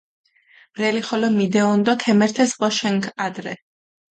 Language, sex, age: Mingrelian, female, 19-29